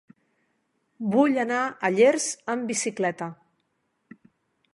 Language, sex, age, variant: Catalan, female, 50-59, Central